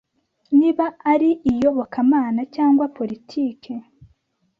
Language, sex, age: Kinyarwanda, male, 30-39